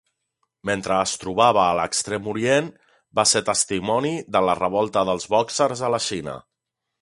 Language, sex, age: Catalan, male, 40-49